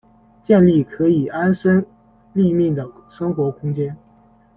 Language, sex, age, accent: Chinese, male, 19-29, 出生地：浙江省